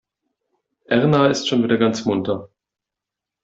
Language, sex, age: German, male, 19-29